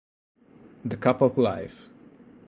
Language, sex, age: Italian, male, 30-39